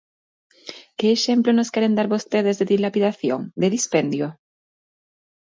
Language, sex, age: Galician, female, 30-39